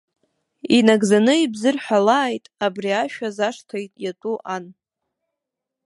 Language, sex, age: Abkhazian, female, under 19